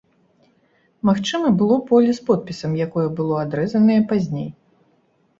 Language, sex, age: Belarusian, female, 30-39